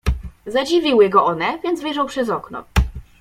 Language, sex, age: Polish, female, 19-29